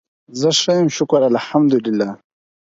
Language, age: Pashto, under 19